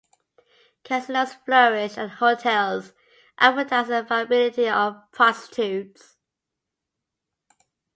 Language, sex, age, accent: English, female, 40-49, Scottish English